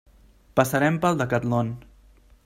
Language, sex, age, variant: Catalan, male, 30-39, Central